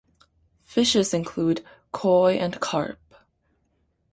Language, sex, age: English, female, 19-29